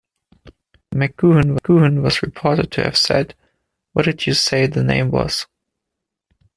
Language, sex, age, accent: English, male, 19-29, United States English